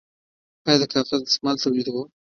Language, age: Pashto, 19-29